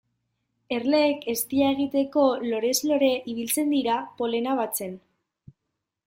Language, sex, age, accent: Basque, female, 19-29, Mendebalekoa (Araba, Bizkaia, Gipuzkoako mendebaleko herri batzuk)